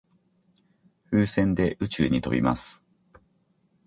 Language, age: Japanese, 40-49